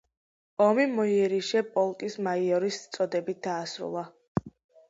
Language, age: Georgian, under 19